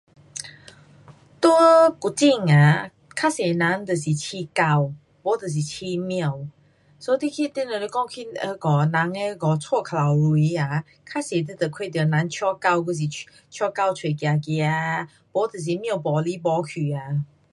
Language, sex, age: Pu-Xian Chinese, female, 40-49